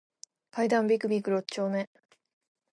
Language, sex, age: Japanese, female, 19-29